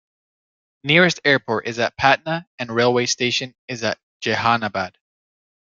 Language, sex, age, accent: English, male, 19-29, United States English